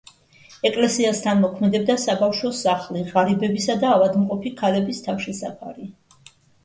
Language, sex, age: Georgian, female, 50-59